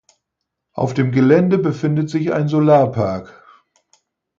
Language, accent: German, Norddeutsch